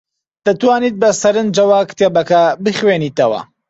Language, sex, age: Central Kurdish, male, 19-29